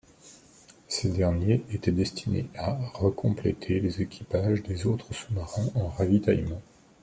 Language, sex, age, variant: French, male, 50-59, Français de métropole